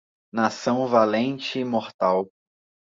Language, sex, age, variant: Portuguese, male, under 19, Portuguese (Brasil)